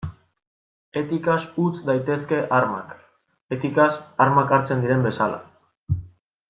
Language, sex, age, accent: Basque, male, 19-29, Mendebalekoa (Araba, Bizkaia, Gipuzkoako mendebaleko herri batzuk)